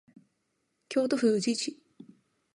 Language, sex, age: Japanese, female, 19-29